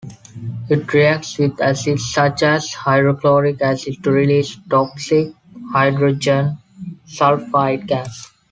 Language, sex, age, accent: English, male, 19-29, India and South Asia (India, Pakistan, Sri Lanka)